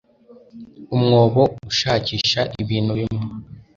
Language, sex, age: Kinyarwanda, male, under 19